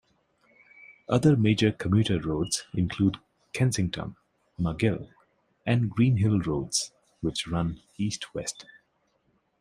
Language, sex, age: English, male, 19-29